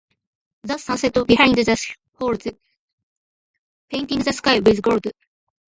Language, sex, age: Japanese, female, 19-29